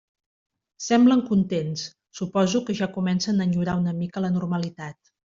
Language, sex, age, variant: Catalan, female, 50-59, Central